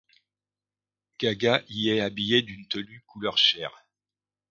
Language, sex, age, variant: French, male, 50-59, Français de métropole